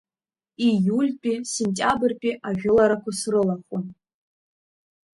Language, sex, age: Abkhazian, female, under 19